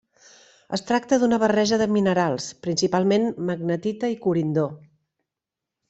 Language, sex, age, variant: Catalan, female, 50-59, Central